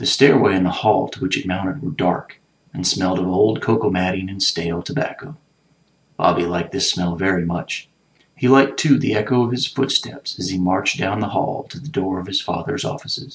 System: none